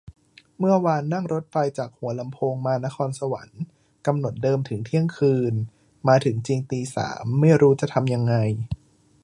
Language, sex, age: Thai, male, 19-29